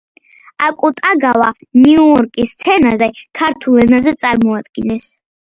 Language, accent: Georgian, ჩვეულებრივი